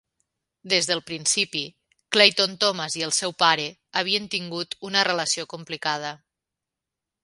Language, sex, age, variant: Catalan, female, 40-49, Nord-Occidental